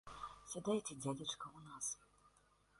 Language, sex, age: Belarusian, female, 30-39